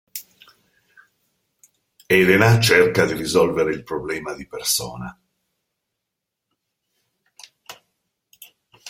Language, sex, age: Italian, male, 60-69